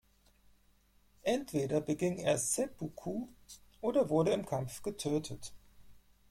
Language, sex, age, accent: German, male, 40-49, Deutschland Deutsch